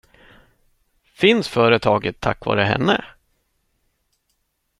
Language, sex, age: Swedish, male, 50-59